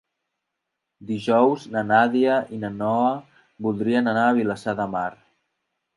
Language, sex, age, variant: Catalan, male, 19-29, Central